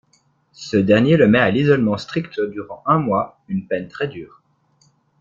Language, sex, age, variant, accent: French, male, 19-29, Français d'Europe, Français de Suisse